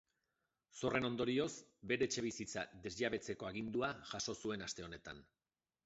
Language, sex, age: Basque, male, 40-49